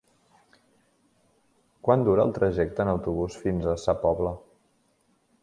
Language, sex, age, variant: Catalan, male, 19-29, Septentrional